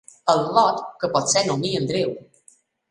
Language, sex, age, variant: Catalan, female, 40-49, Balear